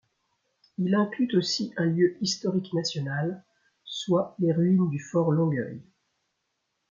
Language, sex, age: French, female, 60-69